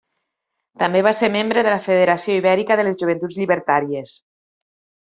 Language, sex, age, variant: Catalan, female, 30-39, Nord-Occidental